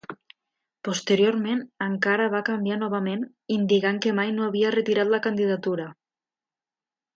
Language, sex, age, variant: Catalan, female, 19-29, Nord-Occidental